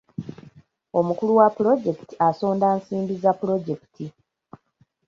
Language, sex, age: Ganda, female, 19-29